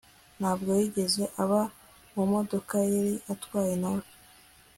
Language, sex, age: Kinyarwanda, female, 19-29